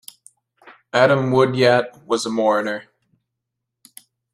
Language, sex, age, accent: English, male, 19-29, United States English